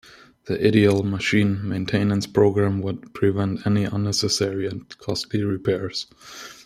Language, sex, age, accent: English, male, 19-29, United States English